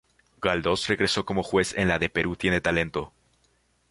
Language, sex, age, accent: Spanish, male, under 19, Andino-Pacífico: Colombia, Perú, Ecuador, oeste de Bolivia y Venezuela andina